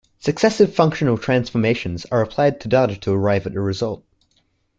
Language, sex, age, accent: English, male, under 19, Australian English